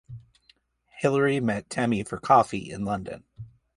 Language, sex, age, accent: English, male, 40-49, United States English